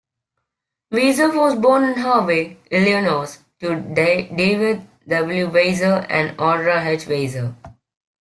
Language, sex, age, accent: English, male, under 19, England English